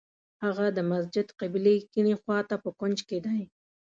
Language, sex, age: Pashto, female, 30-39